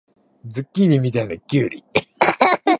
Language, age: Japanese, 30-39